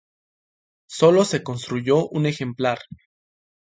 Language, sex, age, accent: Spanish, male, 19-29, México